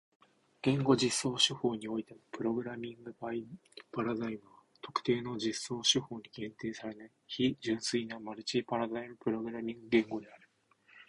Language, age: Japanese, 19-29